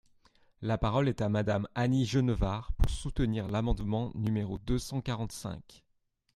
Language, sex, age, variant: French, male, 30-39, Français de métropole